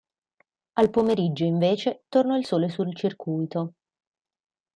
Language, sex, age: Italian, female, 19-29